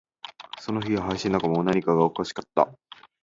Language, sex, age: Japanese, male, under 19